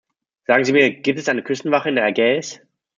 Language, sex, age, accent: German, male, 30-39, Deutschland Deutsch